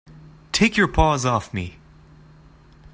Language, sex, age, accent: English, male, 19-29, Canadian English